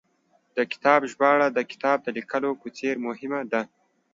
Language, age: Pashto, 19-29